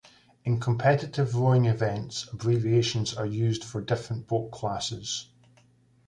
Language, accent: English, Scottish English